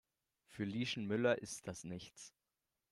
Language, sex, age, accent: German, male, under 19, Deutschland Deutsch